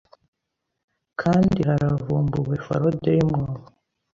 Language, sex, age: Kinyarwanda, male, under 19